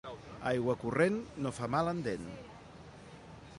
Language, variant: Catalan, Central